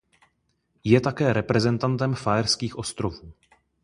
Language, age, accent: Czech, 19-29, pražský